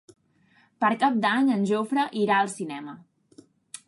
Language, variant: Catalan, Central